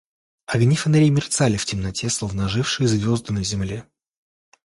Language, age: Russian, 19-29